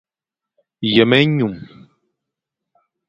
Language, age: Fang, 40-49